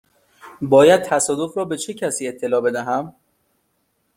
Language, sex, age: Persian, male, 19-29